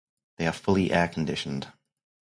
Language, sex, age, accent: English, male, 30-39, England English